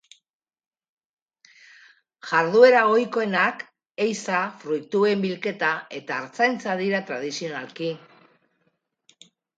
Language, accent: Basque, Mendebalekoa (Araba, Bizkaia, Gipuzkoako mendebaleko herri batzuk)